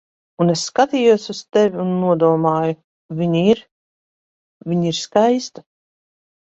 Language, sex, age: Latvian, female, 30-39